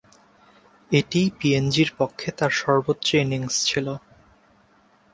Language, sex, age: Bengali, male, 19-29